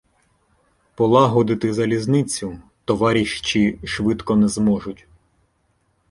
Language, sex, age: Ukrainian, male, 19-29